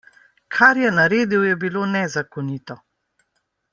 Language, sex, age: Slovenian, female, 50-59